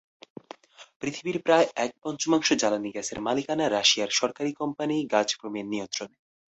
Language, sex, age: Bengali, male, under 19